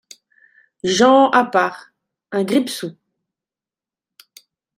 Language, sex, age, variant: French, female, 40-49, Français de métropole